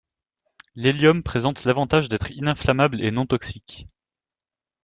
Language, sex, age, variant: French, male, 19-29, Français de métropole